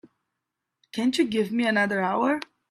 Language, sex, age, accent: English, female, 30-39, United States English